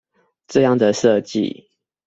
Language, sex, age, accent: Chinese, male, 30-39, 出生地：臺北市